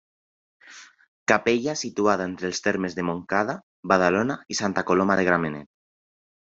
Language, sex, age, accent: Catalan, male, 19-29, valencià